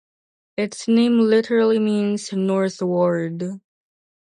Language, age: English, under 19